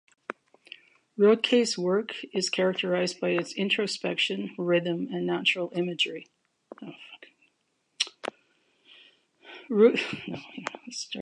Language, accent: English, Canadian English